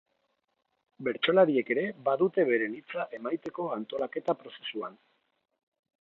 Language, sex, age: Basque, male, 30-39